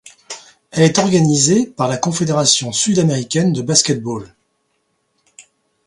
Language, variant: French, Français de métropole